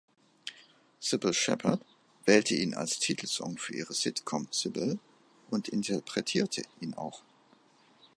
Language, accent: German, Deutschland Deutsch